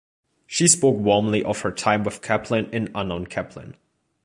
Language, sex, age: English, male, under 19